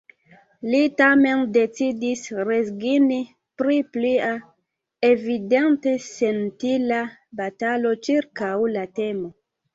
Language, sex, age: Esperanto, female, 19-29